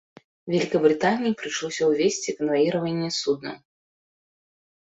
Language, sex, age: Belarusian, female, 30-39